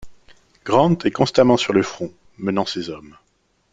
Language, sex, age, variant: French, male, 30-39, Français de métropole